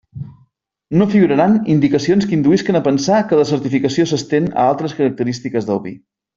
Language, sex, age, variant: Catalan, male, 40-49, Central